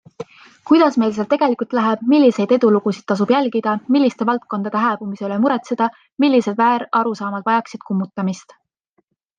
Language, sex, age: Estonian, female, 19-29